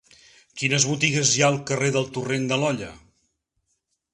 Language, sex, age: Catalan, male, 40-49